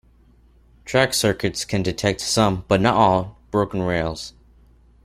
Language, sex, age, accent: English, male, under 19, United States English